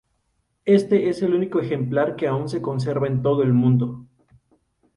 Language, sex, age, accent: Spanish, male, 19-29, México